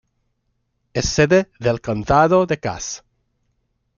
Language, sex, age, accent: Spanish, male, 30-39, México